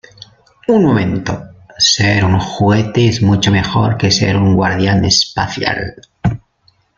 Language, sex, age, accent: Spanish, male, 50-59, España: Norte peninsular (Asturias, Castilla y León, Cantabria, País Vasco, Navarra, Aragón, La Rioja, Guadalajara, Cuenca)